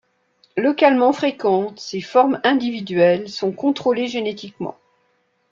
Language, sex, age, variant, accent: French, female, 50-59, Français d'Europe, Français de Suisse